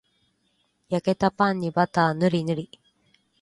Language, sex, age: Japanese, female, 50-59